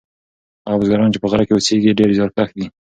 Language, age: Pashto, 19-29